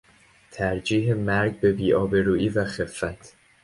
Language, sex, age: Persian, male, under 19